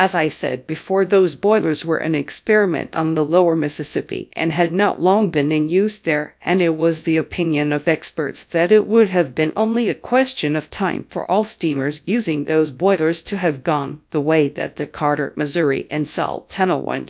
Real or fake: fake